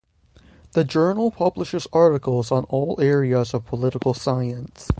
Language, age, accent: English, 19-29, United States English